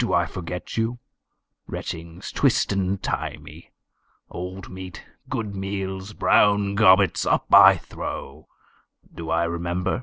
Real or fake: real